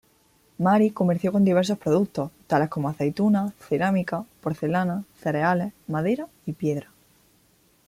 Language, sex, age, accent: Spanish, female, 19-29, España: Sur peninsular (Andalucia, Extremadura, Murcia)